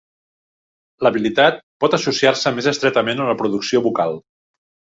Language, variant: Catalan, Central